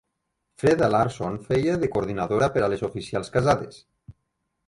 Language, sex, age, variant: Catalan, male, 30-39, Nord-Occidental